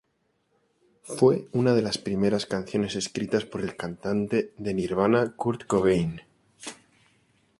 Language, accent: Spanish, España: Centro-Sur peninsular (Madrid, Toledo, Castilla-La Mancha)